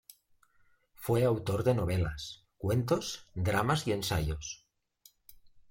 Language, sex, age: Spanish, male, 50-59